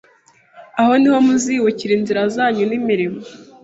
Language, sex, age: Kinyarwanda, female, 19-29